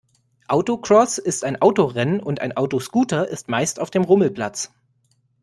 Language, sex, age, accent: German, male, 19-29, Deutschland Deutsch